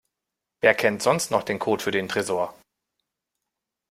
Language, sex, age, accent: German, male, 30-39, Deutschland Deutsch